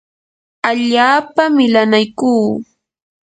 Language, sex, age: Yanahuanca Pasco Quechua, female, 30-39